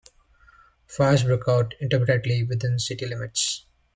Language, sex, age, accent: English, male, 30-39, England English